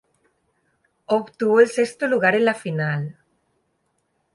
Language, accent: Spanish, España: Sur peninsular (Andalucia, Extremadura, Murcia)